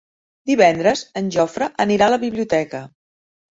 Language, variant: Catalan, Central